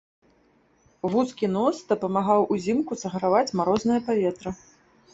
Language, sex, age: Belarusian, female, 30-39